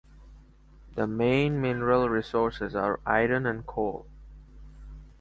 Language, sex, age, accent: English, male, under 19, United States English